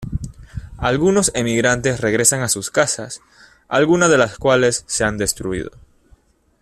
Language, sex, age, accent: Spanish, male, 19-29, Caribe: Cuba, Venezuela, Puerto Rico, República Dominicana, Panamá, Colombia caribeña, México caribeño, Costa del golfo de México